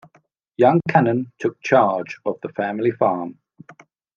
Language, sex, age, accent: English, male, 40-49, England English